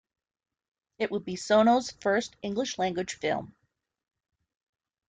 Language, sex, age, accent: English, female, 40-49, Canadian English